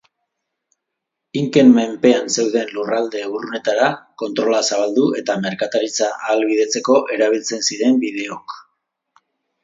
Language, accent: Basque, Mendebalekoa (Araba, Bizkaia, Gipuzkoako mendebaleko herri batzuk)